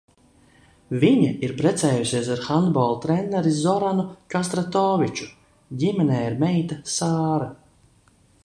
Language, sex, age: Latvian, male, 30-39